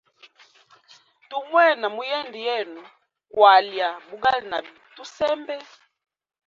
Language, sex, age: Hemba, female, 19-29